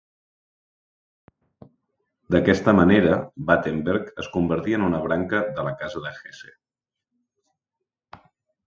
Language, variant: Catalan, Central